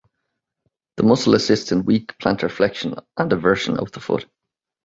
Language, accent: English, Irish English